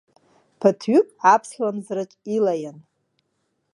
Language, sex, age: Abkhazian, female, 19-29